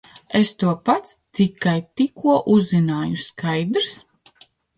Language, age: Latvian, 30-39